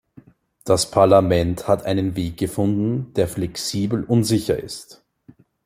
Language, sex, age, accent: German, male, 19-29, Österreichisches Deutsch